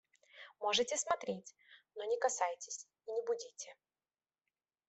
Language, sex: Russian, female